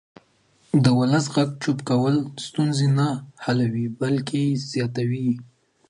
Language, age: Pashto, 19-29